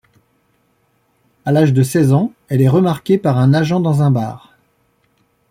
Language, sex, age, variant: French, male, 40-49, Français de métropole